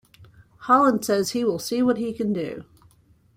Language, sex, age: English, female, 60-69